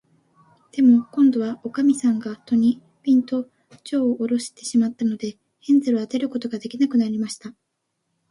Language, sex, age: Japanese, female, under 19